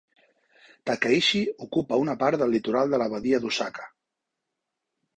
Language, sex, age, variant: Catalan, male, 40-49, Central